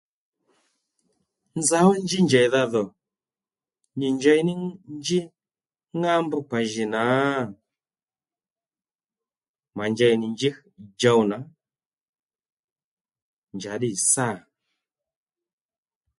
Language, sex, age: Lendu, male, 30-39